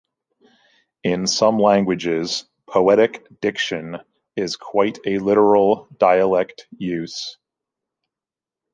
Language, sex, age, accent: English, male, 40-49, United States English